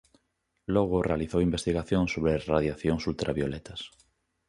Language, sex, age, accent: Galician, male, 30-39, Normativo (estándar)